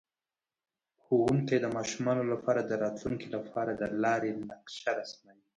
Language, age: Pashto, 19-29